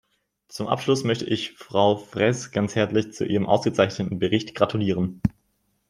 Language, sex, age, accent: German, male, 19-29, Deutschland Deutsch